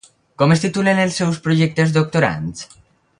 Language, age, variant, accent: Catalan, under 19, Valencià septentrional, valencià